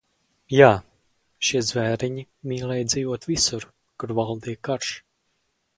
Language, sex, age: Latvian, male, under 19